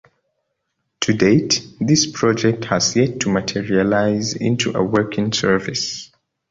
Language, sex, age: English, male, 19-29